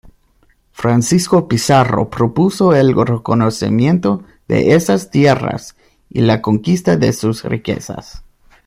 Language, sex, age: Spanish, male, 30-39